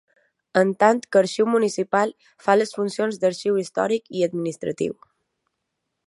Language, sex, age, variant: Catalan, female, 19-29, Balear